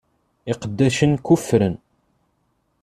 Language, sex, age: Kabyle, male, 19-29